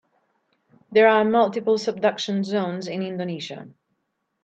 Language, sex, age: English, female, 40-49